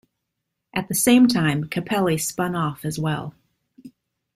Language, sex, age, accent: English, female, 30-39, United States English